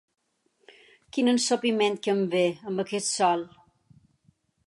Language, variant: Catalan, Balear